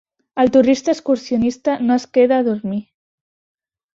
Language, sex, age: Catalan, female, under 19